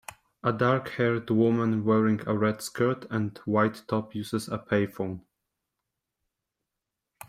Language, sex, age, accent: English, male, 19-29, United States English